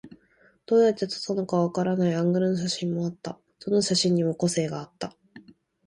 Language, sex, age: Japanese, female, 19-29